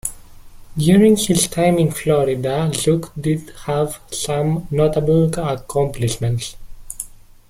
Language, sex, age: English, male, 19-29